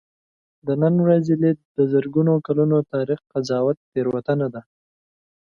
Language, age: Pashto, 19-29